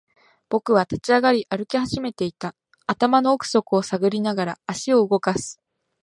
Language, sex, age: Japanese, female, 19-29